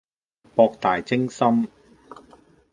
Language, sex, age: Cantonese, male, 50-59